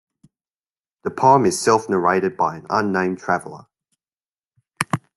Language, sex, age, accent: English, male, 19-29, Australian English